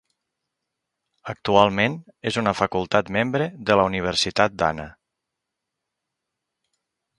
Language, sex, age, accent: Catalan, male, 30-39, central; nord-occidental